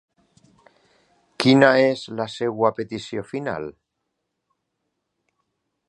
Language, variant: Catalan, Valencià central